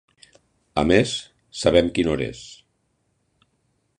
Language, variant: Catalan, Central